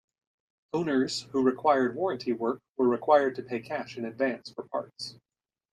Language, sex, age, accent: English, male, 30-39, United States English